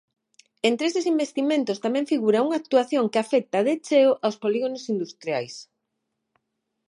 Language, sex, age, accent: Galician, female, 50-59, Atlántico (seseo e gheada)